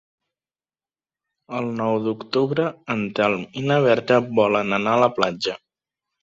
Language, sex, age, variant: Catalan, male, 19-29, Nord-Occidental